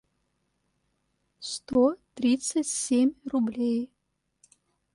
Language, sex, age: Russian, female, 30-39